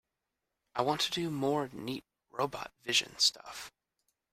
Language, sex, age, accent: English, male, under 19, United States English